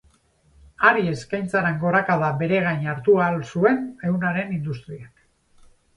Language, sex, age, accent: Basque, male, 50-59, Mendebalekoa (Araba, Bizkaia, Gipuzkoako mendebaleko herri batzuk)